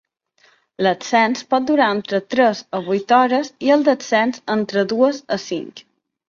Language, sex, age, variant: Catalan, female, 30-39, Balear